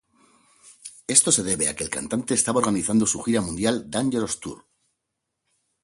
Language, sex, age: Spanish, male, 50-59